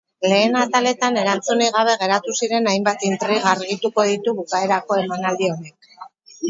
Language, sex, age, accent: Basque, female, 50-59, Mendebalekoa (Araba, Bizkaia, Gipuzkoako mendebaleko herri batzuk)